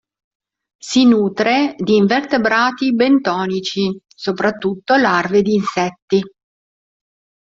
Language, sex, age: Italian, female, 50-59